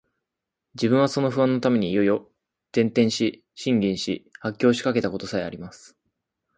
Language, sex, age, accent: Japanese, male, 19-29, 標準